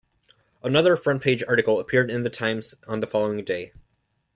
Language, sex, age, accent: English, male, under 19, United States English